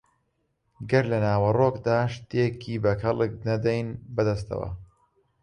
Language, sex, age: Central Kurdish, male, 19-29